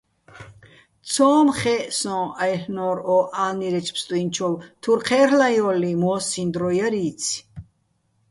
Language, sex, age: Bats, female, 30-39